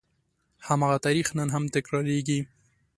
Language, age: Pashto, 19-29